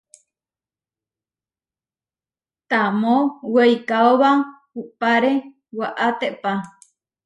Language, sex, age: Huarijio, female, 30-39